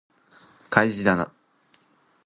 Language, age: Japanese, under 19